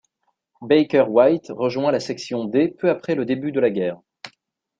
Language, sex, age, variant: French, male, 19-29, Français de métropole